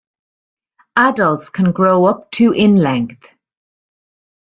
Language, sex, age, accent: English, female, 40-49, Irish English